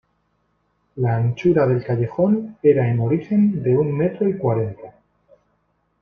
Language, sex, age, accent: Spanish, male, 30-39, España: Norte peninsular (Asturias, Castilla y León, Cantabria, País Vasco, Navarra, Aragón, La Rioja, Guadalajara, Cuenca)